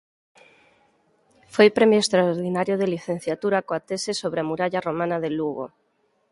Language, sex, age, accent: Galician, female, 40-49, Oriental (común en zona oriental)